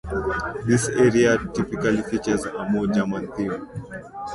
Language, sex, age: English, male, 19-29